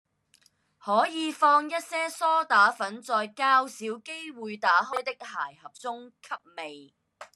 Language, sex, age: Cantonese, female, 30-39